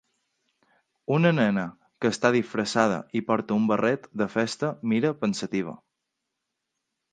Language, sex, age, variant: Catalan, male, under 19, Balear